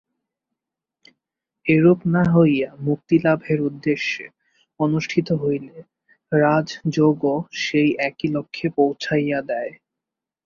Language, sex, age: Bengali, male, 19-29